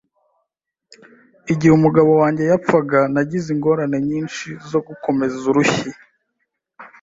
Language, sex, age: Kinyarwanda, female, 19-29